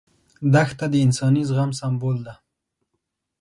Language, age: Pashto, 19-29